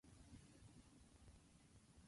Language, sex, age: English, female, 19-29